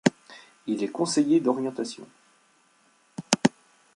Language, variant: French, Français de métropole